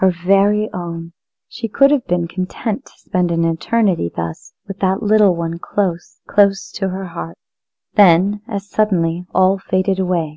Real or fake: real